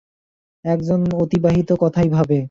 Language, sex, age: Bengali, male, 19-29